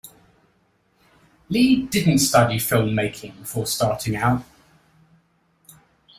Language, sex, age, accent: English, male, 50-59, England English